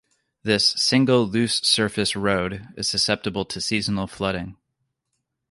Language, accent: English, United States English